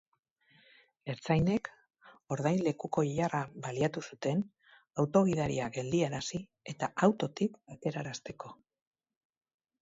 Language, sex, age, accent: Basque, female, 50-59, Mendebalekoa (Araba, Bizkaia, Gipuzkoako mendebaleko herri batzuk)